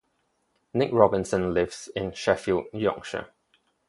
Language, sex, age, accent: English, male, 19-29, Singaporean English